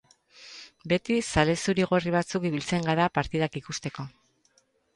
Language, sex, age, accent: Basque, female, 50-59, Erdialdekoa edo Nafarra (Gipuzkoa, Nafarroa)